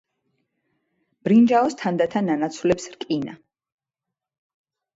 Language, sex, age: Georgian, female, 30-39